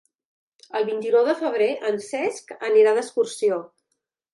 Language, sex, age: Catalan, female, 50-59